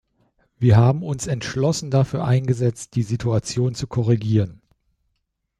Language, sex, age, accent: German, male, 40-49, Deutschland Deutsch